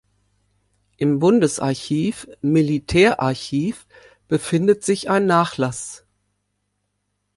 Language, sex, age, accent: German, female, 60-69, Deutschland Deutsch